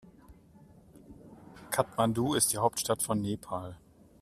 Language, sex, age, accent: German, male, 40-49, Deutschland Deutsch